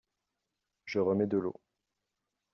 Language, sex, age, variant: French, male, 19-29, Français de métropole